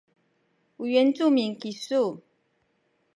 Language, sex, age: Sakizaya, female, 50-59